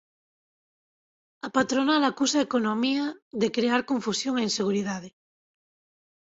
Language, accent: Galician, Oriental (común en zona oriental)